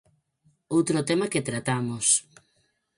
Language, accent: Galician, Normativo (estándar)